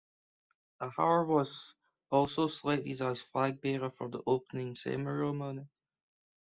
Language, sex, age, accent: English, male, 19-29, Scottish English